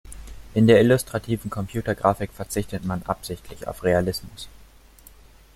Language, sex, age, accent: German, male, 19-29, Deutschland Deutsch